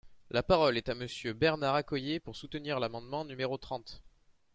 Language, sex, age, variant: French, male, 30-39, Français de métropole